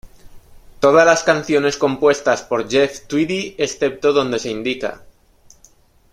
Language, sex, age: Spanish, male, 40-49